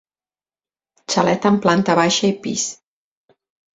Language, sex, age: Catalan, female, 40-49